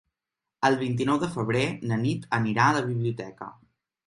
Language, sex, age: Catalan, male, 19-29